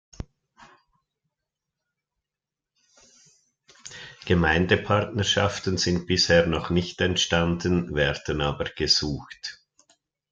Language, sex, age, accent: German, male, 60-69, Schweizerdeutsch